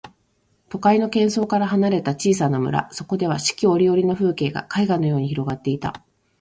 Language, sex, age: Japanese, female, 40-49